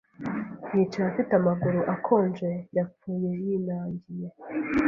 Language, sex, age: Kinyarwanda, female, 19-29